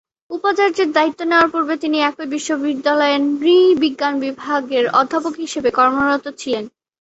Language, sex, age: Bengali, female, 19-29